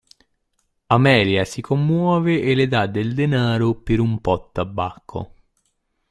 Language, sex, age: Italian, male, 19-29